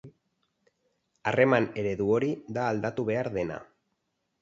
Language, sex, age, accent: Basque, male, 40-49, Erdialdekoa edo Nafarra (Gipuzkoa, Nafarroa)